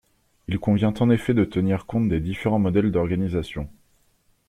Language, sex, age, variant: French, male, 30-39, Français de métropole